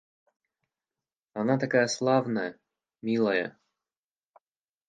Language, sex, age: Russian, male, 19-29